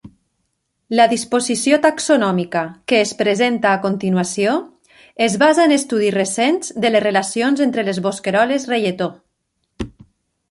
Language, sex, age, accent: Catalan, female, 30-39, valencià